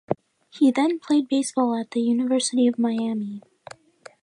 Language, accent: English, United States English